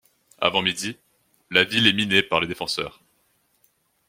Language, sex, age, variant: French, male, 19-29, Français de métropole